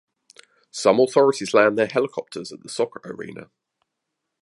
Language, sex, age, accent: English, male, 40-49, England English